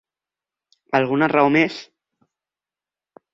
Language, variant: Catalan, Central